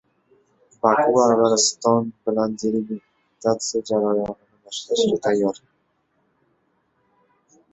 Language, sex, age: Uzbek, male, 19-29